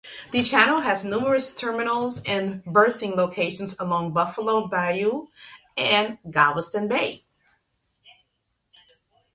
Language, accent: English, United States English